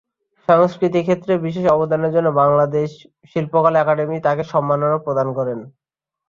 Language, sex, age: Bengali, male, 19-29